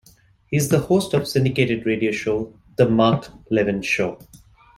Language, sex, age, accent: English, male, 30-39, India and South Asia (India, Pakistan, Sri Lanka)